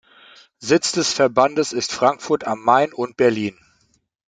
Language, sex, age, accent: German, male, 30-39, Deutschland Deutsch